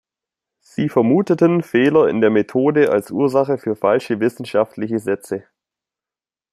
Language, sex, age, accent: German, male, 19-29, Deutschland Deutsch